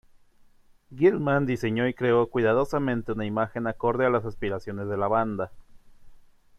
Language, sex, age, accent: Spanish, male, 30-39, México